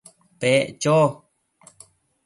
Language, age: Matsés, 30-39